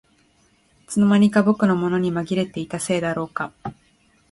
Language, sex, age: Japanese, female, 19-29